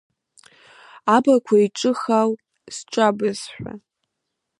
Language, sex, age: Abkhazian, female, under 19